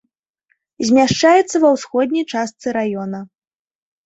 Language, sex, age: Belarusian, female, 19-29